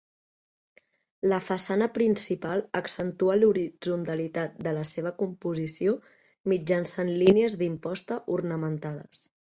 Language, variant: Catalan, Central